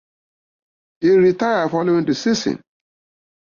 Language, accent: English, United States English